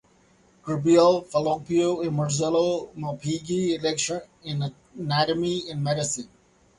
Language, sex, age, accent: English, male, 40-49, United States English